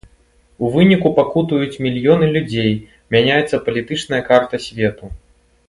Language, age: Belarusian, 19-29